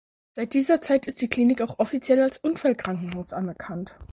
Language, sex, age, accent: German, female, 19-29, Deutschland Deutsch